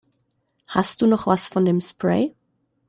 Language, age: German, 19-29